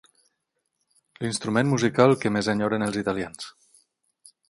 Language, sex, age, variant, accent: Catalan, male, 40-49, Tortosí, nord-occidental